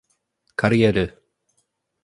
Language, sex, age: Polish, male, 19-29